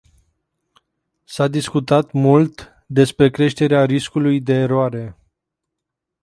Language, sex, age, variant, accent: Romanian, male, 19-29, Romanian-Romania, Muntenesc